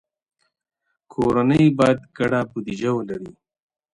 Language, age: Pashto, 30-39